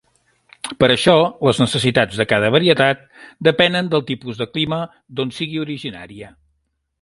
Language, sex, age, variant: Catalan, male, 50-59, Central